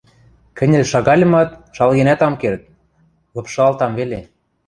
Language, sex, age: Western Mari, male, 19-29